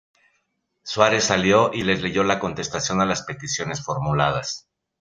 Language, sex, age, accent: Spanish, male, 50-59, México